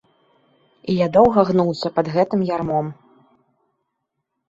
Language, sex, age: Belarusian, female, 19-29